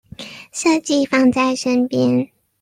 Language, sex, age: Chinese, female, 19-29